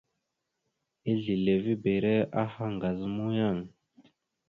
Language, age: Mada (Cameroon), 19-29